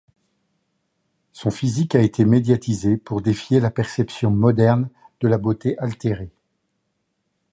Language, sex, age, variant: French, male, 50-59, Français de métropole